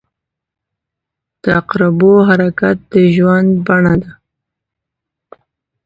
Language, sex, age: Pashto, female, 19-29